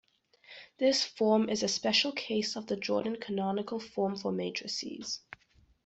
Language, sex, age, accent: English, female, under 19, Canadian English